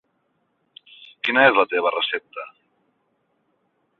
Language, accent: Catalan, gironí